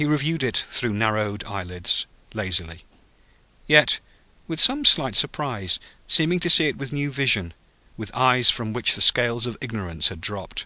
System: none